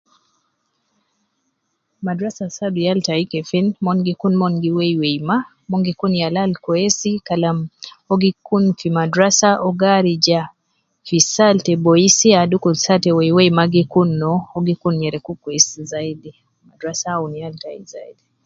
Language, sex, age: Nubi, female, 30-39